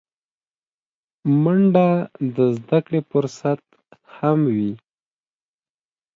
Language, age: Pashto, 19-29